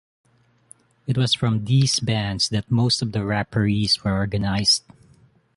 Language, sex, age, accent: English, male, 19-29, Filipino